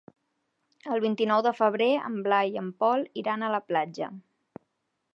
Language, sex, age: Catalan, female, 19-29